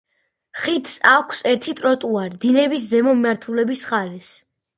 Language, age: Georgian, under 19